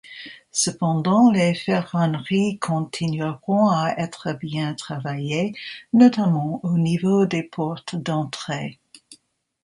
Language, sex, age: French, female, 60-69